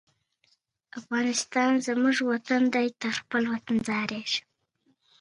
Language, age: Pashto, 30-39